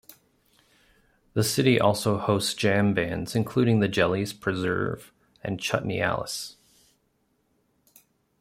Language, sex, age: English, male, 40-49